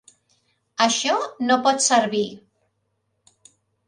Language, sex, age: Catalan, female, 50-59